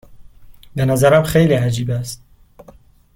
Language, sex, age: Persian, male, 19-29